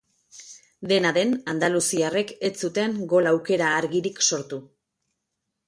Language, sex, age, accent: Basque, female, 30-39, Mendebalekoa (Araba, Bizkaia, Gipuzkoako mendebaleko herri batzuk)